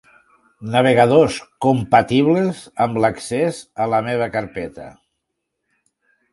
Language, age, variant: Catalan, 60-69, Tortosí